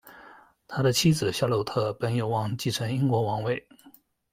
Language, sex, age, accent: Chinese, male, 19-29, 出生地：江苏省